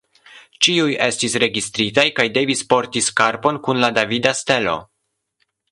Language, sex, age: Esperanto, male, 19-29